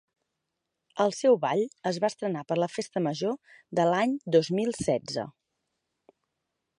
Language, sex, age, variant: Catalan, female, 40-49, Central